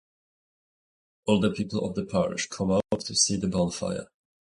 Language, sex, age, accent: English, male, 19-29, England English